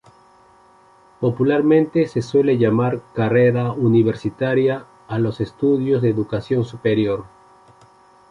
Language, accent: Spanish, Andino-Pacífico: Colombia, Perú, Ecuador, oeste de Bolivia y Venezuela andina